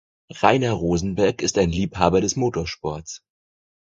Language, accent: German, Deutschland Deutsch